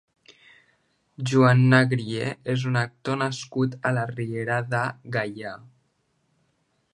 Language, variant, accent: Catalan, Central, central